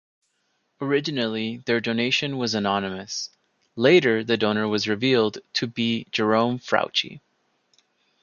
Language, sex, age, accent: English, male, 30-39, United States English